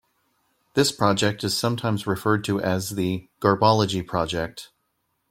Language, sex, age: English, male, 30-39